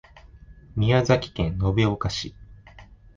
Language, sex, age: Japanese, male, 19-29